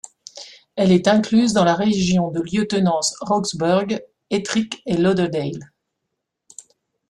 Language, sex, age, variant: French, female, 50-59, Français de métropole